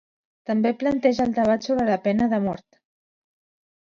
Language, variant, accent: Catalan, Central, central